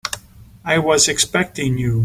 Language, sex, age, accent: English, male, 50-59, United States English